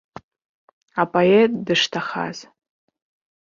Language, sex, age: Abkhazian, male, under 19